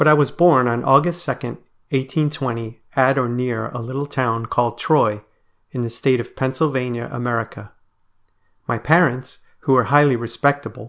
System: none